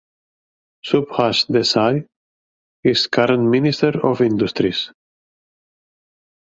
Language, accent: English, England English